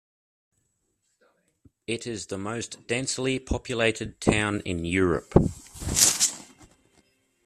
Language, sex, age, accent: English, male, 30-39, Australian English